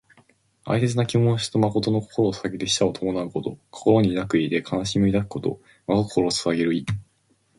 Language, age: Japanese, 19-29